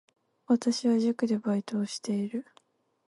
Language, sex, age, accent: Japanese, female, 19-29, 関西弁